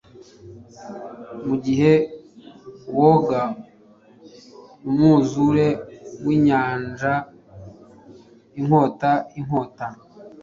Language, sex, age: Kinyarwanda, male, 40-49